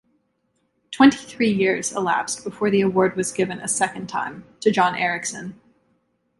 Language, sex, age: English, female, 19-29